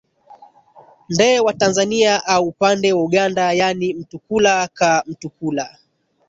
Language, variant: Swahili, Kiswahili cha Bara ya Tanzania